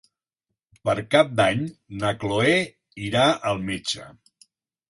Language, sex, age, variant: Catalan, male, 70-79, Septentrional